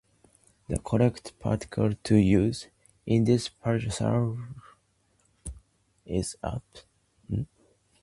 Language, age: English, under 19